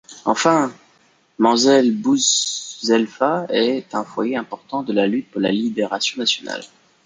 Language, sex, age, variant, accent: French, male, 19-29, Français des départements et régions d'outre-mer, Français de Guadeloupe